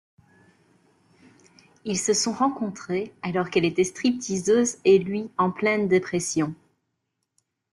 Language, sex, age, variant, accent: French, female, 30-39, Français d'Europe, Français de Belgique